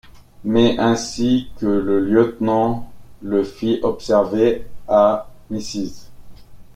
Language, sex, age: French, male, 40-49